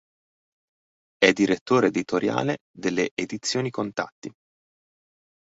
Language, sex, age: Italian, male, 40-49